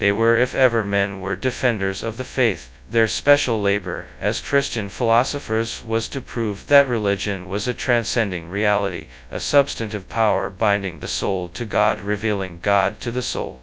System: TTS, FastPitch